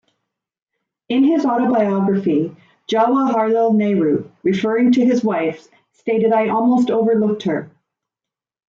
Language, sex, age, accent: English, female, 40-49, Canadian English